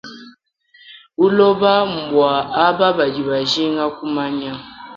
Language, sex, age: Luba-Lulua, female, 19-29